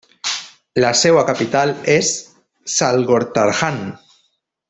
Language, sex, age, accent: Catalan, male, 19-29, valencià